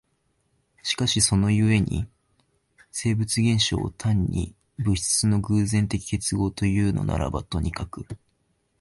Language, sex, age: Japanese, male, 19-29